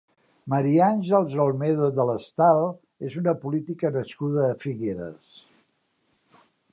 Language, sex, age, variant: Catalan, male, 60-69, Central